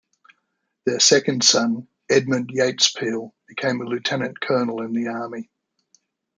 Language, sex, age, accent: English, male, 60-69, Australian English